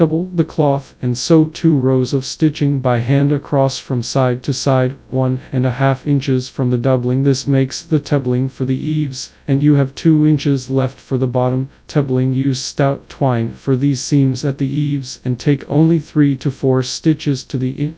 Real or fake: fake